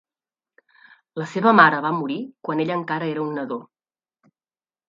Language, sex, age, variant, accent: Catalan, female, 30-39, Central, central